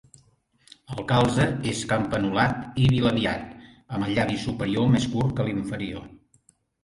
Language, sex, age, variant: Catalan, male, 60-69, Central